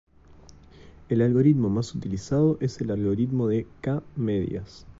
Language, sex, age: Spanish, male, 19-29